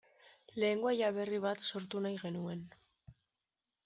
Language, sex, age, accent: Basque, female, 19-29, Mendebalekoa (Araba, Bizkaia, Gipuzkoako mendebaleko herri batzuk)